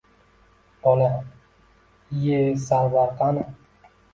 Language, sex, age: Uzbek, male, 19-29